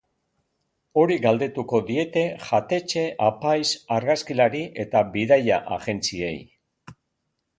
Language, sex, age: Basque, male, 60-69